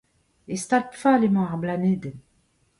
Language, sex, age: Breton, female, 50-59